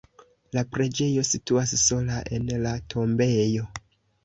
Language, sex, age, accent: Esperanto, male, 19-29, Internacia